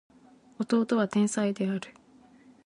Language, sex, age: Japanese, female, 19-29